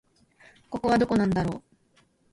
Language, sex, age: Japanese, female, 19-29